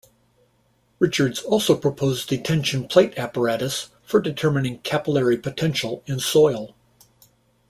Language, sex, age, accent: English, male, 60-69, United States English